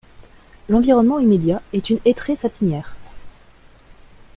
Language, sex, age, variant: French, female, 19-29, Français de métropole